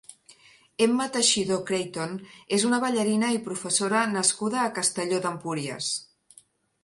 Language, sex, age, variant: Catalan, female, 50-59, Central